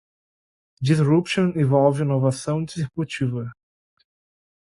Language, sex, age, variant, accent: Portuguese, male, 19-29, Portuguese (Brasil), Gaucho